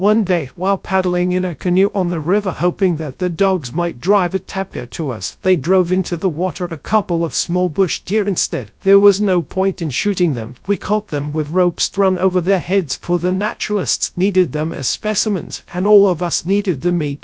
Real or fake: fake